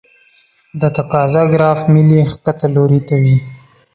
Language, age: Pashto, 19-29